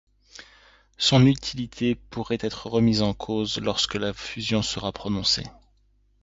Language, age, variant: French, 40-49, Français de métropole